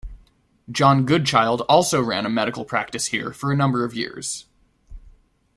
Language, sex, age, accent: English, male, 19-29, United States English